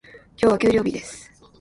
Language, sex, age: Japanese, female, under 19